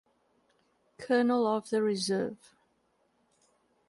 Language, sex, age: English, female, 40-49